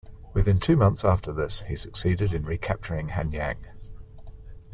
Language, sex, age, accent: English, male, 40-49, Australian English